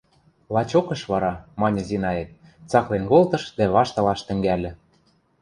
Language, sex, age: Western Mari, male, 19-29